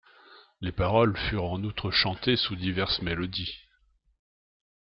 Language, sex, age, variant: French, male, 60-69, Français de métropole